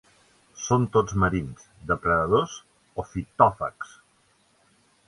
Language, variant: Catalan, Central